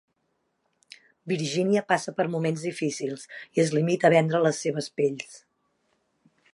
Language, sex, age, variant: Catalan, female, 40-49, Central